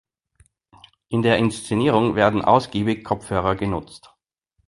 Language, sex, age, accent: German, male, 40-49, Österreichisches Deutsch